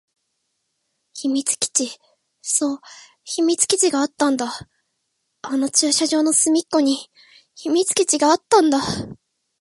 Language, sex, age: Japanese, female, 19-29